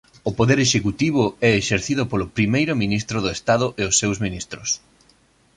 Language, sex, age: Galician, male, 30-39